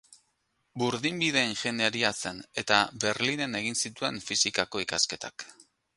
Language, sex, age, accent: Basque, male, 40-49, Erdialdekoa edo Nafarra (Gipuzkoa, Nafarroa)